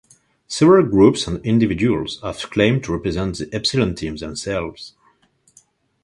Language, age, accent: English, 30-39, French